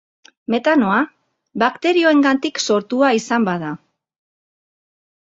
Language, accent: Basque, Mendebalekoa (Araba, Bizkaia, Gipuzkoako mendebaleko herri batzuk)